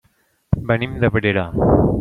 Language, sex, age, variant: Catalan, male, 40-49, Central